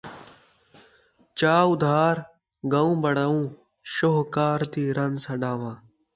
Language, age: Saraiki, under 19